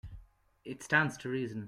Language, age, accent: English, 30-39, Irish English